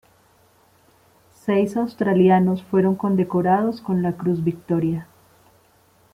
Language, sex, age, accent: Spanish, female, 40-49, Andino-Pacífico: Colombia, Perú, Ecuador, oeste de Bolivia y Venezuela andina